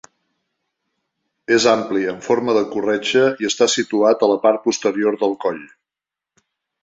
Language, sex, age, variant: Catalan, male, 50-59, Nord-Occidental